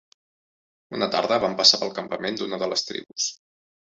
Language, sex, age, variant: Catalan, male, 30-39, Central